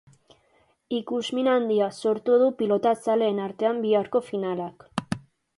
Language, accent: Basque, Erdialdekoa edo Nafarra (Gipuzkoa, Nafarroa)